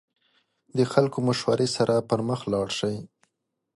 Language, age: Pashto, 19-29